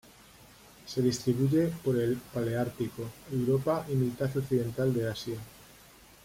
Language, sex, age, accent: Spanish, male, 40-49, España: Centro-Sur peninsular (Madrid, Toledo, Castilla-La Mancha)